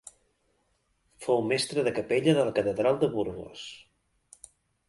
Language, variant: Catalan, Central